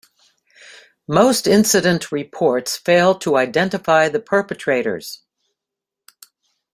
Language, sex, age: English, female, 60-69